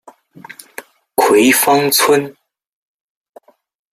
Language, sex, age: Chinese, male, under 19